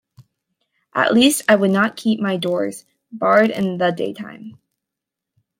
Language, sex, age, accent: English, female, under 19, United States English